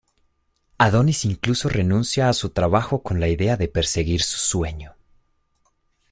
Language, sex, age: Spanish, male, 19-29